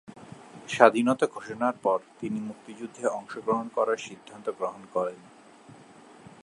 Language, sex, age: Bengali, male, 30-39